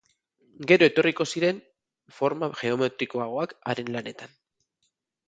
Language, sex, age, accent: Basque, male, 40-49, Mendebalekoa (Araba, Bizkaia, Gipuzkoako mendebaleko herri batzuk)